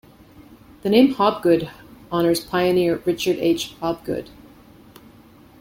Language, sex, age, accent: English, female, 50-59, Canadian English